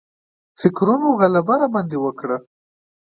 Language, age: Pashto, 19-29